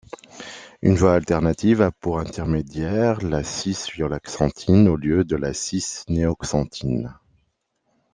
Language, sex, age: French, male, 30-39